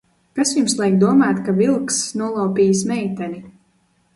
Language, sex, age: Latvian, female, 19-29